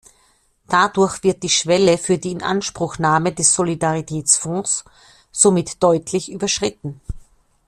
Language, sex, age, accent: German, female, 50-59, Österreichisches Deutsch